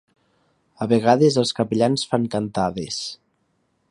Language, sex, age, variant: Catalan, male, 19-29, Nord-Occidental